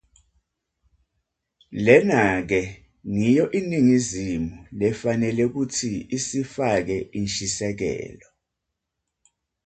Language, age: Swati, 50-59